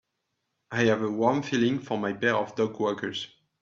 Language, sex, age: English, male, 19-29